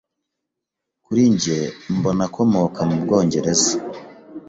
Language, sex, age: Kinyarwanda, male, 19-29